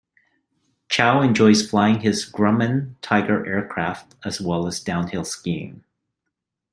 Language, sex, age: English, male, 40-49